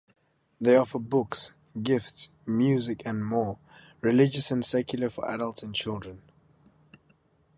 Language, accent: English, Southern African (South Africa, Zimbabwe, Namibia)